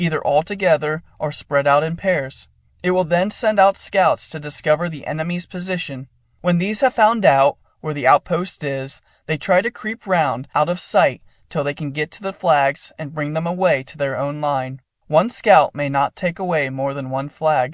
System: none